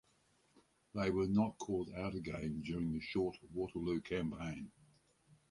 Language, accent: English, Australian English